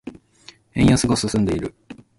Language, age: Japanese, 30-39